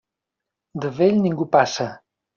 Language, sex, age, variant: Catalan, male, 40-49, Central